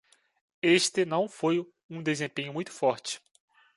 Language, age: Portuguese, 19-29